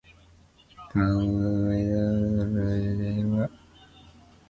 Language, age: English, 19-29